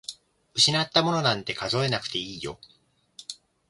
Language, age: Japanese, 19-29